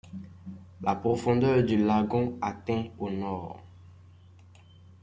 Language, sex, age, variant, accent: French, male, 19-29, Français d'Afrique subsaharienne et des îles africaines, Français de Côte d’Ivoire